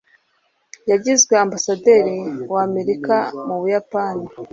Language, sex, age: Kinyarwanda, female, 19-29